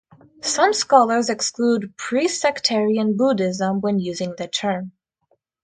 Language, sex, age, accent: English, female, 19-29, United States English